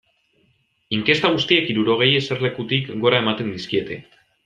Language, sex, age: Basque, male, 19-29